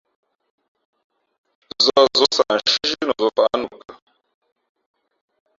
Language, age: Fe'fe', 50-59